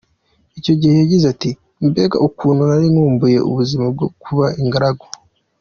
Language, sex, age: Kinyarwanda, male, 19-29